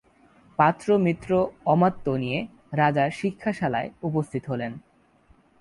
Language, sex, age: Bengali, male, under 19